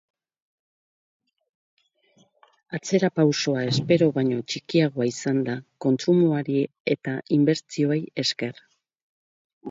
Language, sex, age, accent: Basque, female, 60-69, Mendebalekoa (Araba, Bizkaia, Gipuzkoako mendebaleko herri batzuk)